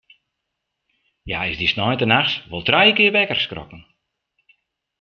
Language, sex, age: Western Frisian, male, 50-59